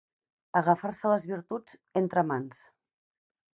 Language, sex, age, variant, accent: Catalan, female, 40-49, Central, Camp de Tarragona